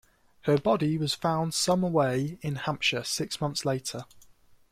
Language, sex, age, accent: English, male, under 19, England English